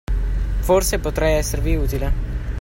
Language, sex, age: Italian, male, 50-59